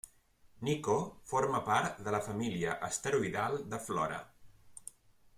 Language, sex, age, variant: Catalan, male, 40-49, Central